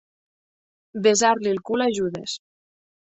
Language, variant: Catalan, Nord-Occidental